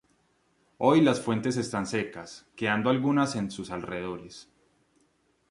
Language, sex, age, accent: Spanish, male, 19-29, Andino-Pacífico: Colombia, Perú, Ecuador, oeste de Bolivia y Venezuela andina